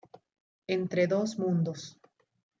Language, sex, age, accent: Spanish, female, 19-29, Andino-Pacífico: Colombia, Perú, Ecuador, oeste de Bolivia y Venezuela andina